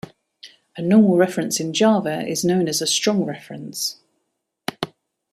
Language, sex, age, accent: English, female, 40-49, England English